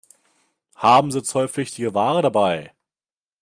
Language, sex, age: German, male, 19-29